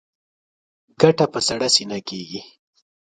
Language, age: Pashto, 30-39